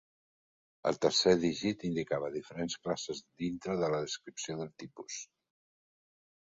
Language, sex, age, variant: Catalan, male, 60-69, Central